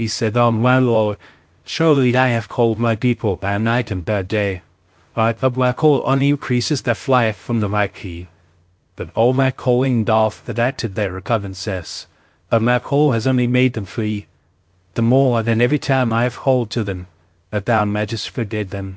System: TTS, VITS